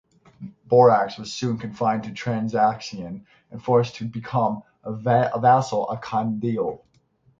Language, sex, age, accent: English, male, 19-29, United States English